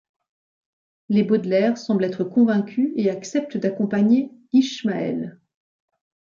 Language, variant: French, Français de métropole